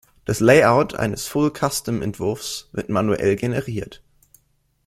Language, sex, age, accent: German, male, 19-29, Deutschland Deutsch